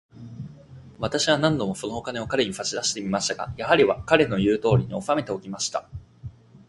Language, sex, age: Japanese, male, under 19